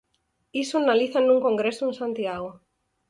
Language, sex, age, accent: Galician, female, 50-59, Normativo (estándar)